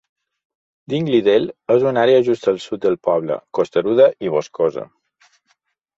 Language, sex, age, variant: Catalan, male, 40-49, Balear